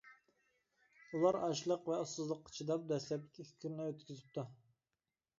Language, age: Uyghur, 19-29